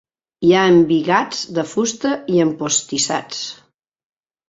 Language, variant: Catalan, Central